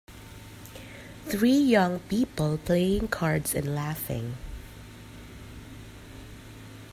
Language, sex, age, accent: English, female, 19-29, Filipino